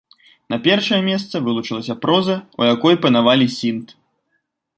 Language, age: Belarusian, 19-29